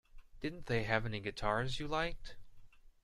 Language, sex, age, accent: English, male, 19-29, United States English